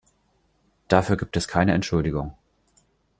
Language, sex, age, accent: German, male, 19-29, Deutschland Deutsch